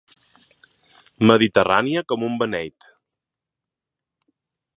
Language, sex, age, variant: Catalan, male, 40-49, Central